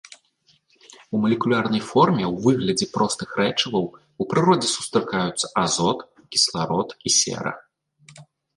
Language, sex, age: Belarusian, male, 30-39